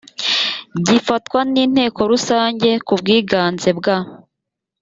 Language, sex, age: Kinyarwanda, female, 30-39